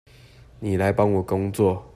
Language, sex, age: Chinese, male, 19-29